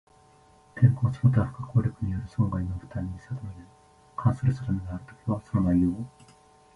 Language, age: Japanese, 19-29